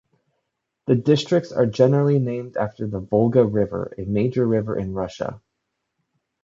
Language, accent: English, United States English